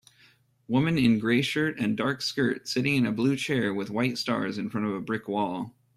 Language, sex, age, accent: English, male, 30-39, United States English